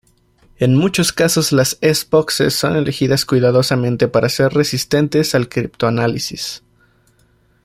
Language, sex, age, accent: Spanish, male, 19-29, México